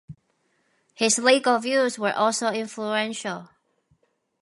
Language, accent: English, United States English